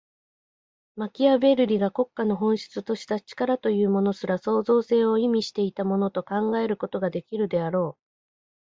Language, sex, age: Japanese, female, 50-59